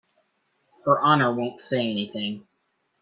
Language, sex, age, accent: English, male, 19-29, United States English